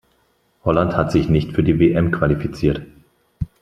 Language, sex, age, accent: German, male, 30-39, Deutschland Deutsch